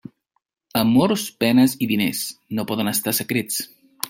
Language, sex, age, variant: Catalan, male, 40-49, Central